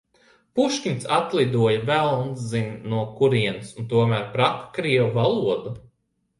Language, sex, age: Latvian, male, 30-39